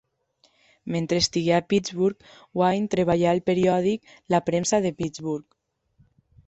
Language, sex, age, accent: Catalan, female, 19-29, valencià